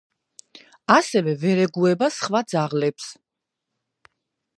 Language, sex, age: Georgian, female, 30-39